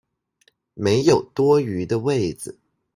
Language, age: Chinese, 30-39